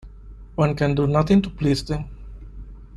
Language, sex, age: English, male, 30-39